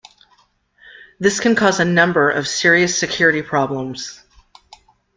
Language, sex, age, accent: English, female, 50-59, United States English